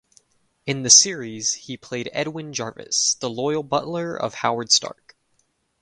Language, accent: English, United States English